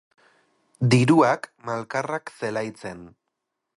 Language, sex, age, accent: Basque, male, 30-39, Erdialdekoa edo Nafarra (Gipuzkoa, Nafarroa)